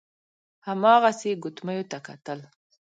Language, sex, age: Pashto, female, 19-29